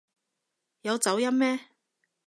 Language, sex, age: Cantonese, female, 30-39